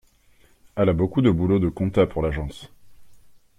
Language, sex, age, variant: French, male, 30-39, Français de métropole